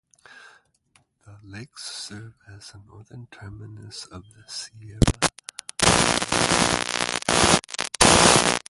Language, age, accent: English, 40-49, United States English